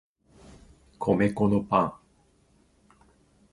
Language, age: Japanese, 40-49